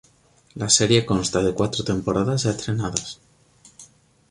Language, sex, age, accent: Spanish, male, 30-39, España: Sur peninsular (Andalucia, Extremadura, Murcia)